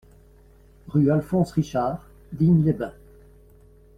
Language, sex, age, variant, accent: French, male, 60-69, Français d'Europe, Français de Belgique